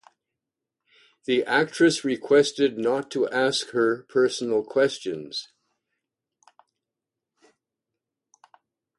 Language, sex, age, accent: English, male, 70-79, Canadian English